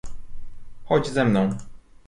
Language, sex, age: Polish, male, 30-39